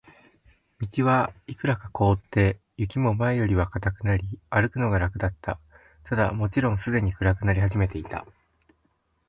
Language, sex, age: Japanese, male, 19-29